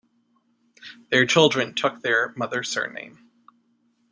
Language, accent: English, United States English